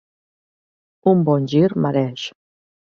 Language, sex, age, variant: Catalan, female, 40-49, Central